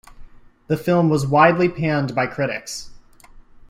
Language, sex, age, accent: English, male, 19-29, United States English